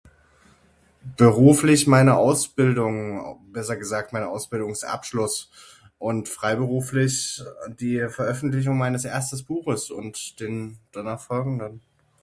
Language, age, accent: German, 30-39, Deutschland Deutsch